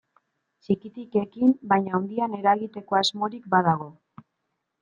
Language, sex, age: Basque, male, 19-29